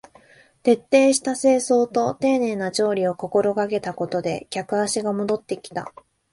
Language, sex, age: Japanese, female, 19-29